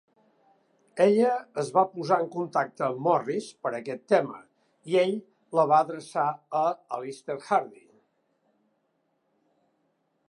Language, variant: Catalan, Nord-Occidental